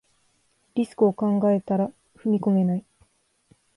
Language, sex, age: Japanese, female, 19-29